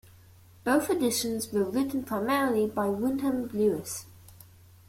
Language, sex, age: English, female, under 19